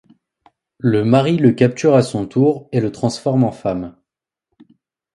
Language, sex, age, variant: French, male, 19-29, Français de métropole